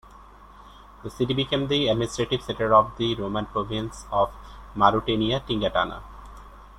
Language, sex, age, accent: English, male, 19-29, United States English